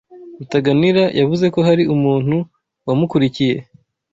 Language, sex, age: Kinyarwanda, male, 19-29